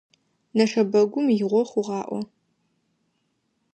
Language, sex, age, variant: Adyghe, female, 19-29, Адыгабзэ (Кирил, пстэумэ зэдыряе)